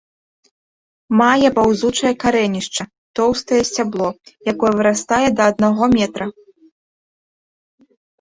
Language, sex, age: Belarusian, female, 19-29